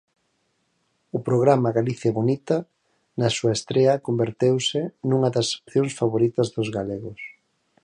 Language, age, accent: Galician, 40-49, Normativo (estándar)